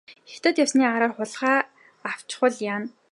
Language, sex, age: Mongolian, female, 19-29